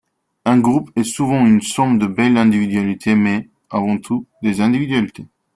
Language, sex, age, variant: French, male, 30-39, Français de métropole